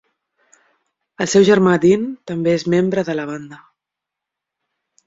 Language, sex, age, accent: Catalan, female, 30-39, Barceloní